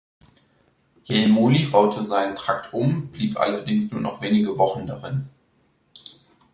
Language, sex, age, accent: German, male, 19-29, Deutschland Deutsch